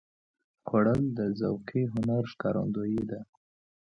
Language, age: Pashto, under 19